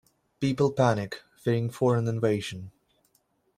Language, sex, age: English, male, 19-29